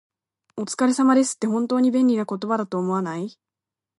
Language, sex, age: Japanese, female, under 19